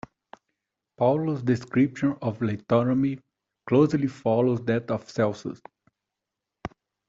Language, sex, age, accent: English, male, 30-39, United States English